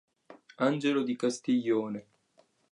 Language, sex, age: Italian, male, 19-29